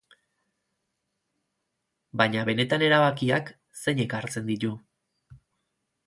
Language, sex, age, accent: Basque, male, 30-39, Erdialdekoa edo Nafarra (Gipuzkoa, Nafarroa)